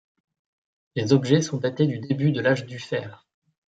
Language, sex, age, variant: French, male, 30-39, Français de métropole